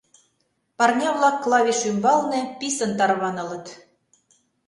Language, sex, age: Mari, female, 50-59